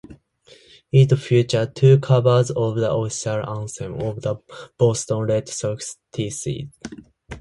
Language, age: English, 19-29